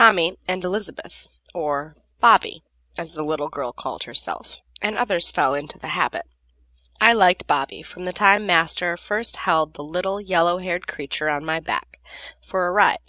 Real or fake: real